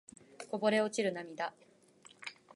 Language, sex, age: Japanese, female, 19-29